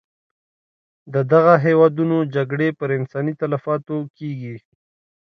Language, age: Pashto, 19-29